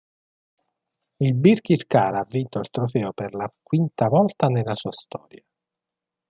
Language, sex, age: Italian, male, 40-49